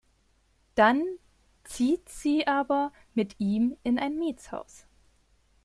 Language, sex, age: German, female, 30-39